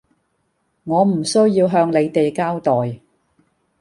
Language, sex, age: Cantonese, female, 60-69